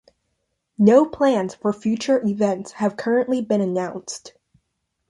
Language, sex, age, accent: English, female, 19-29, United States English